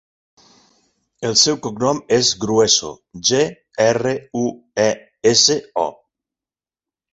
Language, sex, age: Catalan, male, 40-49